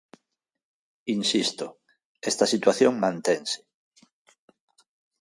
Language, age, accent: Galician, 50-59, Normativo (estándar)